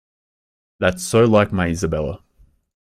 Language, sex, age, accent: English, male, 19-29, Australian English